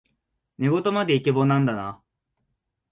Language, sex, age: Japanese, male, 19-29